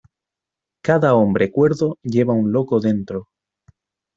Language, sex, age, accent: Spanish, male, 30-39, España: Centro-Sur peninsular (Madrid, Toledo, Castilla-La Mancha)